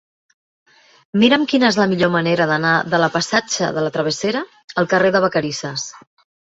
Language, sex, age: Catalan, female, 40-49